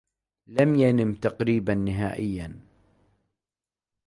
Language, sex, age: Arabic, male, 40-49